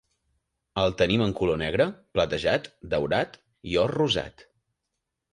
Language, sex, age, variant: Catalan, male, 19-29, Nord-Occidental